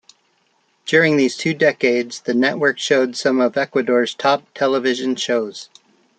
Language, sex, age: English, male, 60-69